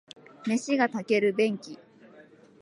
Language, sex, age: Japanese, female, 19-29